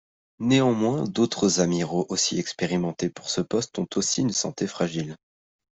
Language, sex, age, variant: French, male, under 19, Français de métropole